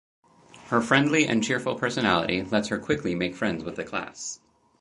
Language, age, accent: English, 30-39, United States English